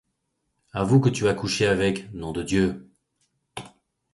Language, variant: French, Français de métropole